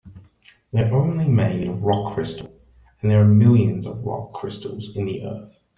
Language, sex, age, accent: English, male, 19-29, Australian English